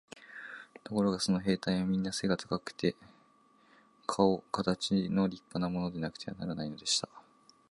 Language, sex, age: Japanese, male, 19-29